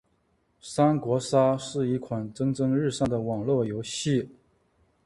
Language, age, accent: Chinese, 30-39, 出生地：湖南省